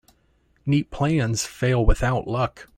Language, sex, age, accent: English, male, 19-29, United States English